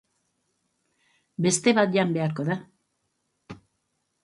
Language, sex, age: Basque, female, 50-59